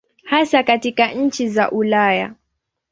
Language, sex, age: Swahili, female, 19-29